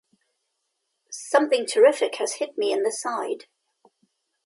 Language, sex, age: English, female, 70-79